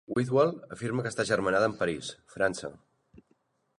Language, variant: Catalan, Central